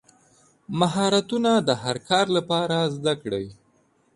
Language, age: Pashto, under 19